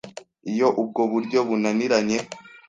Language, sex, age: Kinyarwanda, male, under 19